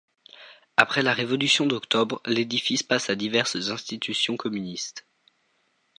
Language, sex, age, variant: French, male, under 19, Français de métropole